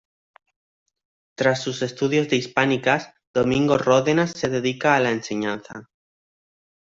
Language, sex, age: Spanish, male, 19-29